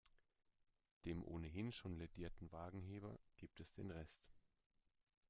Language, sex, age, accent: German, male, 30-39, Deutschland Deutsch